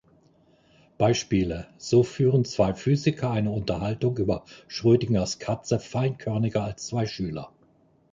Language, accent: German, Deutschland Deutsch